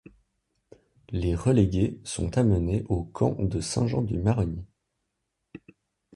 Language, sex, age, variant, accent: French, male, 19-29, Français d'Europe, Français de Suisse